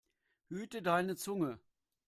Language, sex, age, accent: German, male, 50-59, Deutschland Deutsch